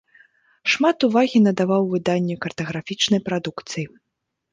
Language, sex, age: Belarusian, female, 19-29